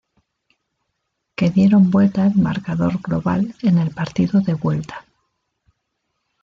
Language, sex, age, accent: Spanish, female, 40-49, España: Norte peninsular (Asturias, Castilla y León, Cantabria, País Vasco, Navarra, Aragón, La Rioja, Guadalajara, Cuenca)